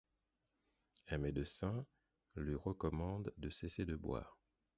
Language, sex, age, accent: French, male, 30-39, Français d’Haïti